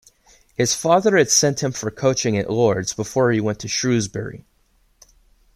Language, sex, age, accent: English, male, 19-29, United States English